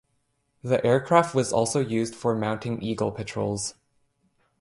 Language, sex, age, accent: English, male, under 19, Canadian English